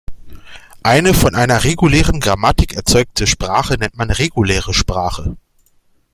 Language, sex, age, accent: German, male, 40-49, Deutschland Deutsch